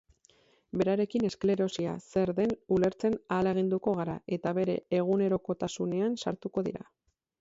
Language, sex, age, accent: Basque, female, 19-29, Erdialdekoa edo Nafarra (Gipuzkoa, Nafarroa)